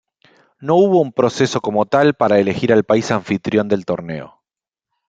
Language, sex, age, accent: Spanish, male, 40-49, Rioplatense: Argentina, Uruguay, este de Bolivia, Paraguay